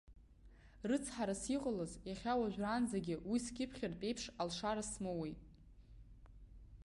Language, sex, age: Abkhazian, female, 19-29